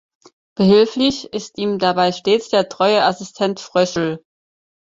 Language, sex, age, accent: German, female, 19-29, Deutschland Deutsch